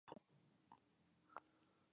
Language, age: Pashto, 19-29